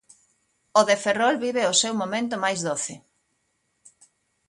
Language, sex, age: Galician, male, 50-59